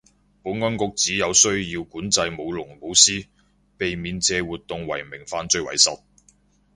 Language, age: Cantonese, 40-49